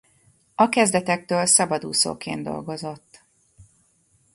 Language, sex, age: Hungarian, female, 50-59